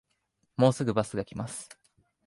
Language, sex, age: Japanese, male, 19-29